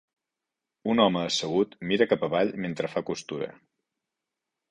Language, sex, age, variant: Catalan, male, 40-49, Central